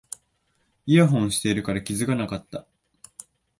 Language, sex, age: Japanese, male, 19-29